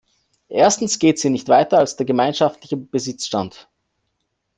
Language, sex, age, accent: German, male, 19-29, Österreichisches Deutsch